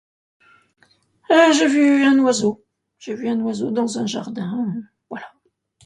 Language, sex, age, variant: French, female, 70-79, Français de métropole